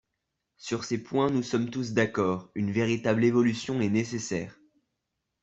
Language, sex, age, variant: French, male, under 19, Français de métropole